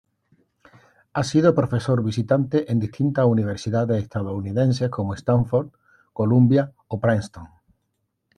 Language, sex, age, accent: Spanish, male, 50-59, España: Sur peninsular (Andalucia, Extremadura, Murcia)